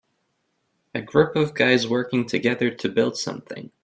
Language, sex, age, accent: English, male, 19-29, United States English